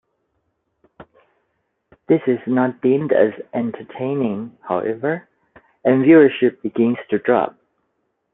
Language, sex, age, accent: English, male, 50-59, United States English